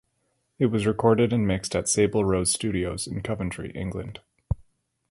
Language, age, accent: English, 30-39, Canadian English